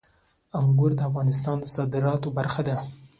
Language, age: Pashto, 19-29